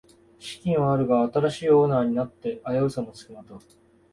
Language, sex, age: Japanese, male, 19-29